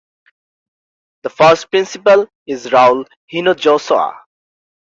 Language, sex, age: English, male, 19-29